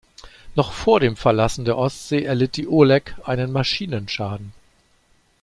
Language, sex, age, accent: German, male, 50-59, Deutschland Deutsch